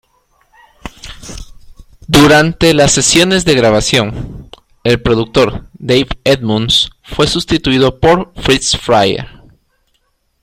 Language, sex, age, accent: Spanish, male, 40-49, Andino-Pacífico: Colombia, Perú, Ecuador, oeste de Bolivia y Venezuela andina